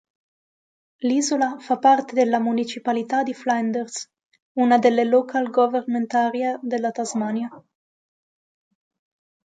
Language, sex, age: Italian, female, 19-29